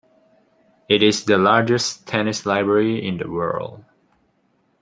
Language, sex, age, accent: English, male, 19-29, Singaporean English